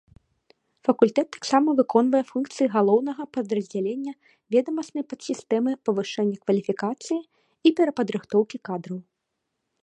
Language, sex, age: Belarusian, female, 19-29